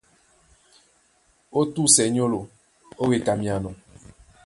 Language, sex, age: Duala, female, 19-29